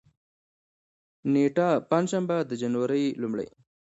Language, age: Pashto, 19-29